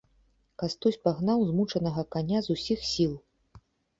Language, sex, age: Belarusian, female, 30-39